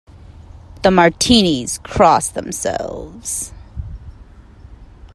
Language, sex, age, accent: English, male, 19-29, United States English